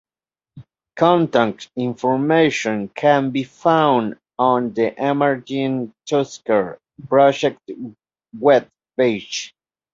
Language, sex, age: English, male, 30-39